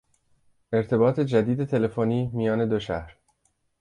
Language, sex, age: Persian, male, 40-49